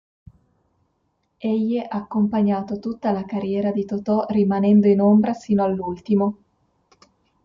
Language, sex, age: Italian, female, 19-29